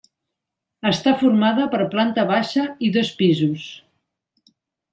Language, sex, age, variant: Catalan, female, 40-49, Central